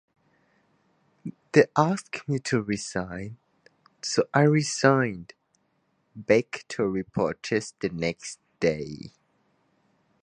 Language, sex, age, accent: English, male, 19-29, Filipino